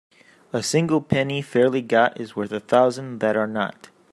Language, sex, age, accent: English, male, 30-39, United States English